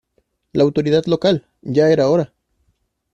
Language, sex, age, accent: Spanish, male, 30-39, México